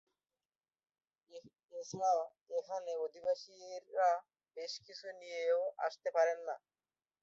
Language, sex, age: Bengali, male, under 19